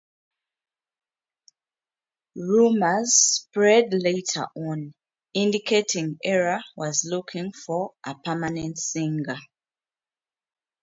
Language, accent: English, United States English